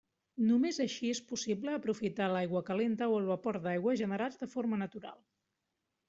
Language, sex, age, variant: Catalan, female, 40-49, Central